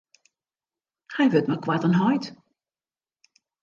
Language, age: Western Frisian, 60-69